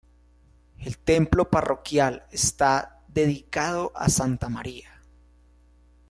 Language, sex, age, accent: Spanish, male, 19-29, Caribe: Cuba, Venezuela, Puerto Rico, República Dominicana, Panamá, Colombia caribeña, México caribeño, Costa del golfo de México